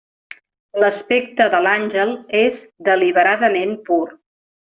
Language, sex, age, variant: Catalan, female, 40-49, Central